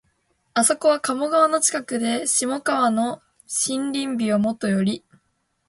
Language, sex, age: Japanese, female, 19-29